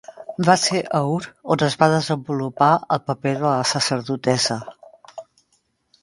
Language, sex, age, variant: Catalan, female, 70-79, Central